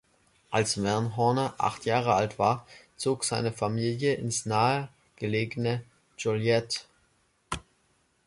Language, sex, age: German, male, under 19